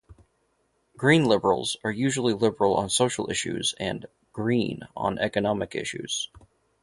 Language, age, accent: English, 30-39, United States English